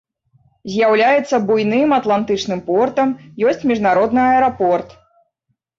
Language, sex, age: Belarusian, female, 30-39